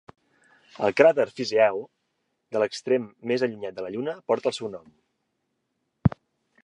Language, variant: Catalan, Central